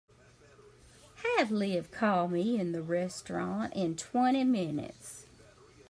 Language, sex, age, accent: English, female, 30-39, United States English